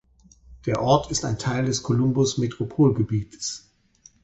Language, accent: German, Deutschland Deutsch